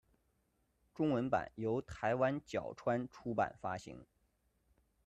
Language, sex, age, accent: Chinese, male, 30-39, 出生地：河南省